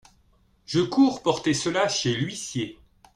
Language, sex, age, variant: French, male, 30-39, Français de métropole